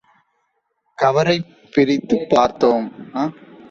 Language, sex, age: Tamil, male, 19-29